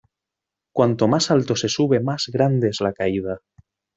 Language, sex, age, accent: Spanish, male, 30-39, España: Centro-Sur peninsular (Madrid, Toledo, Castilla-La Mancha)